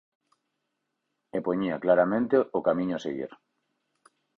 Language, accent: Galician, Central (gheada); Normativo (estándar)